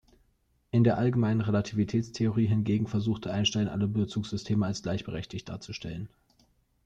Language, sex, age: German, male, 19-29